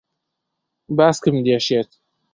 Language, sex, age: Central Kurdish, male, 19-29